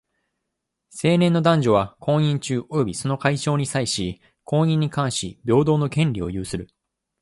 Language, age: Japanese, 19-29